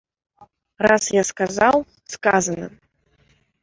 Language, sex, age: Belarusian, female, 19-29